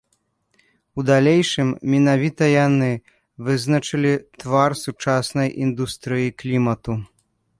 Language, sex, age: Belarusian, male, 30-39